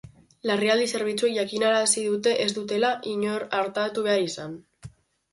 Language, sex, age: Basque, female, under 19